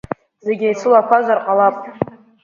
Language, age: Abkhazian, under 19